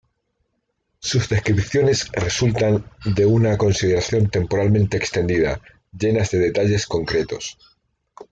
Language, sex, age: Spanish, male, 40-49